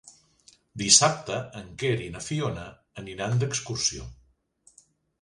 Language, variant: Catalan, Central